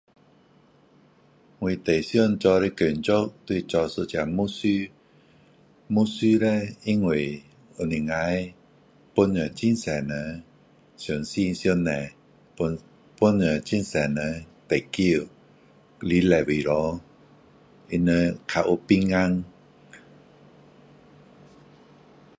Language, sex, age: Min Dong Chinese, male, 50-59